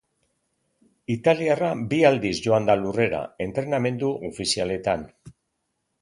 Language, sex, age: Basque, male, 60-69